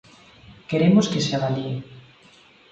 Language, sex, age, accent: Galician, female, 40-49, Normativo (estándar)